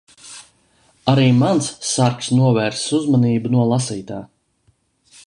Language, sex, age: Latvian, male, 30-39